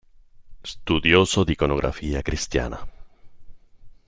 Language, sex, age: Italian, male, 19-29